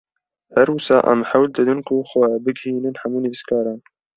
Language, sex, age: Kurdish, male, 19-29